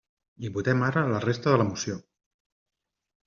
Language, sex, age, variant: Catalan, male, 40-49, Central